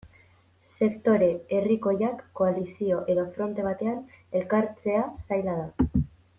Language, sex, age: Basque, female, 19-29